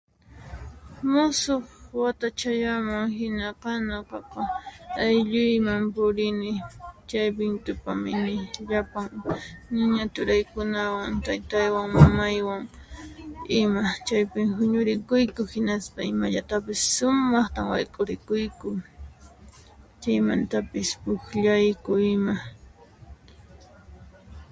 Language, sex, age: Puno Quechua, female, 19-29